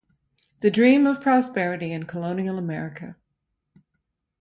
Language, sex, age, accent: English, female, 60-69, United States English